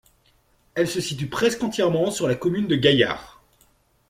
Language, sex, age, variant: French, male, 40-49, Français de métropole